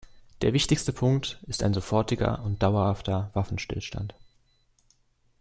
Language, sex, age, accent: German, male, under 19, Deutschland Deutsch